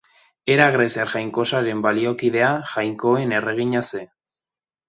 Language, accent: Basque, Erdialdekoa edo Nafarra (Gipuzkoa, Nafarroa)